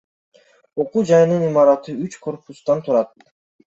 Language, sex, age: Kyrgyz, male, under 19